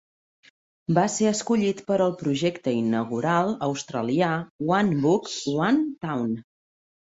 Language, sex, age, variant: Catalan, female, 40-49, Septentrional